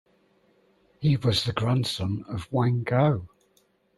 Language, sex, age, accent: English, male, 50-59, England English